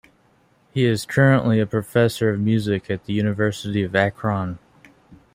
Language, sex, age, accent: English, male, 19-29, United States English